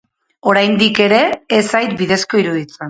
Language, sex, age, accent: Basque, female, 40-49, Mendebalekoa (Araba, Bizkaia, Gipuzkoako mendebaleko herri batzuk)